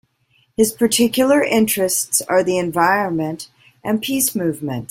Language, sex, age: English, female, 50-59